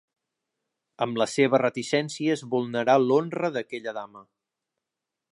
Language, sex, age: Catalan, male, 30-39